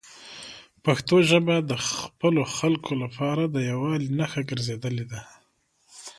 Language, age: Pashto, 30-39